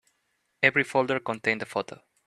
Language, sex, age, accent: English, male, 19-29, United States English